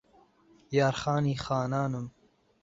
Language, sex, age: Central Kurdish, male, 19-29